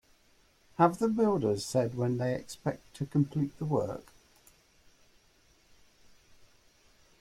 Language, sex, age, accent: English, male, 40-49, England English